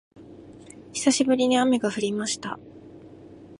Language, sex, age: Japanese, female, 19-29